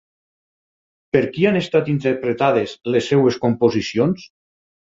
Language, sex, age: Catalan, male, 50-59